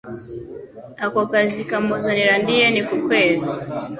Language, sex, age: Kinyarwanda, female, 30-39